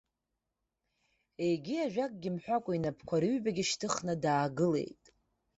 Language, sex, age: Abkhazian, female, 30-39